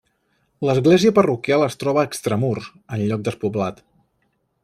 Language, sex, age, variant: Catalan, male, 19-29, Central